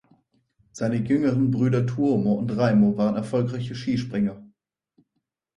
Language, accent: German, Deutschland Deutsch